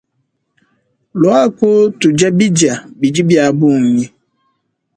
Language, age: Luba-Lulua, 30-39